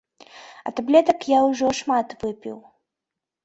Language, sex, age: Belarusian, female, 19-29